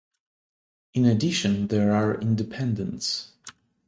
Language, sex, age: English, male, 30-39